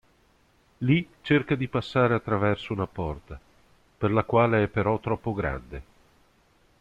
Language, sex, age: Italian, male, 50-59